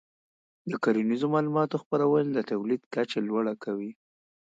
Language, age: Pashto, 19-29